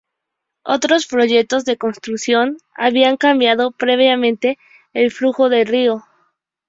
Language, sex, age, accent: Spanish, female, 19-29, México